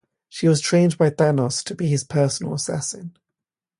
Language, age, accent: English, 19-29, England English; London English